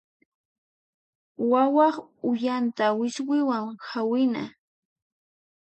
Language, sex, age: Puno Quechua, female, 19-29